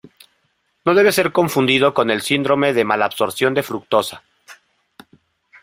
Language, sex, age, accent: Spanish, male, 30-39, México